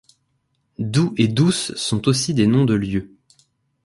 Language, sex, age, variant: French, male, 19-29, Français de métropole